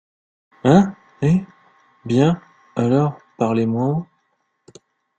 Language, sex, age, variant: French, male, 19-29, Français de métropole